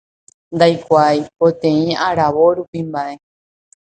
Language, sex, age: Guarani, female, 30-39